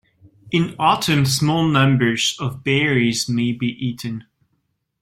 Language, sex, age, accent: English, male, 30-39, United States English